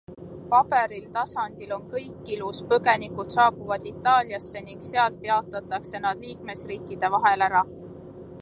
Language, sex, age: Estonian, female, 19-29